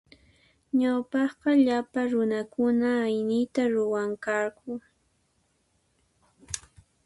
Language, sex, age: Puno Quechua, female, 19-29